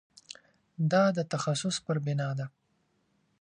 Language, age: Pashto, 19-29